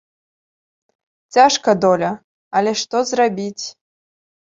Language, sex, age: Belarusian, female, under 19